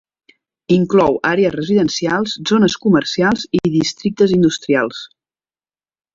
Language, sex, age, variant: Catalan, female, 40-49, Central